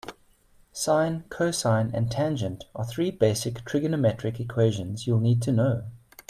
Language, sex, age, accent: English, male, 40-49, Southern African (South Africa, Zimbabwe, Namibia)